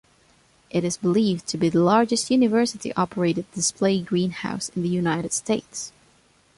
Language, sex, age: English, female, under 19